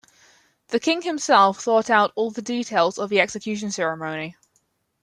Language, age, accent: English, 19-29, England English